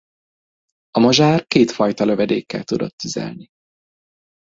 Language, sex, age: Hungarian, male, 30-39